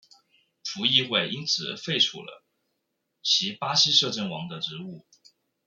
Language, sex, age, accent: Chinese, male, 19-29, 出生地：湖北省